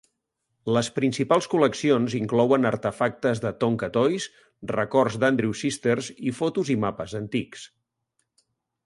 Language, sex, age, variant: Catalan, male, 50-59, Central